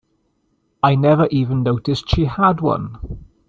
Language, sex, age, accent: English, male, 60-69, Welsh English